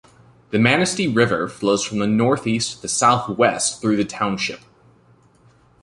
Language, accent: English, United States English